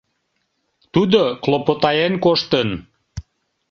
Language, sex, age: Mari, male, 50-59